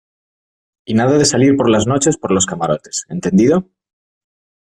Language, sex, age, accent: Spanish, male, 30-39, España: Norte peninsular (Asturias, Castilla y León, Cantabria, País Vasco, Navarra, Aragón, La Rioja, Guadalajara, Cuenca)